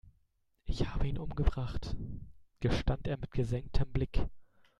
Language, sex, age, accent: German, male, 19-29, Deutschland Deutsch